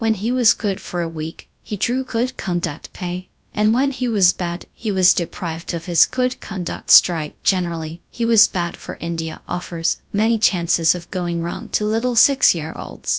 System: TTS, GradTTS